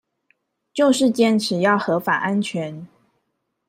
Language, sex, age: Chinese, female, 30-39